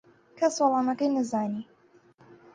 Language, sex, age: Central Kurdish, female, under 19